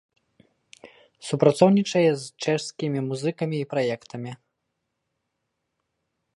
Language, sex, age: Belarusian, male, 30-39